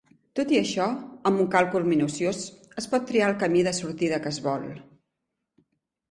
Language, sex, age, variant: Catalan, female, 40-49, Central